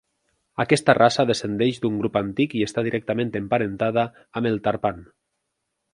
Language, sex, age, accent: Catalan, male, 19-29, valencià